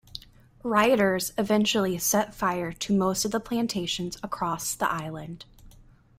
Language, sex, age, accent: English, female, 19-29, United States English